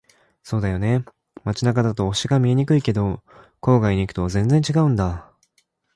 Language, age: Japanese, 19-29